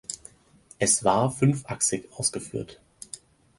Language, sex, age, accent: German, male, 19-29, Deutschland Deutsch